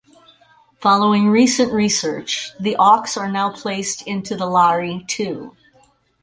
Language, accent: English, United States English